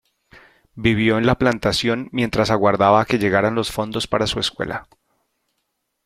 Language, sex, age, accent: Spanish, male, 30-39, Caribe: Cuba, Venezuela, Puerto Rico, República Dominicana, Panamá, Colombia caribeña, México caribeño, Costa del golfo de México